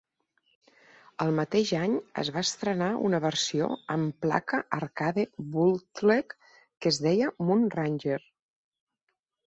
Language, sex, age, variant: Catalan, female, 40-49, Central